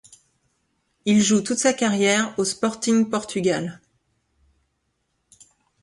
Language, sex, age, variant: French, female, 40-49, Français de métropole